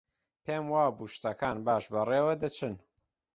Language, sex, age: Central Kurdish, male, 30-39